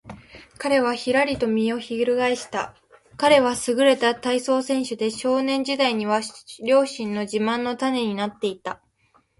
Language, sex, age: Japanese, female, 19-29